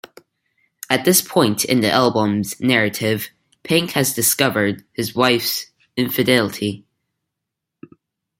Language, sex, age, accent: English, male, under 19, United States English